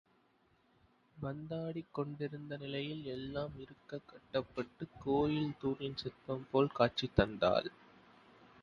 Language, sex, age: Tamil, male, 19-29